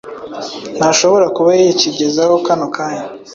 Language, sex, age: Kinyarwanda, male, 19-29